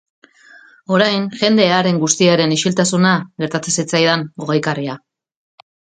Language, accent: Basque, Mendebalekoa (Araba, Bizkaia, Gipuzkoako mendebaleko herri batzuk)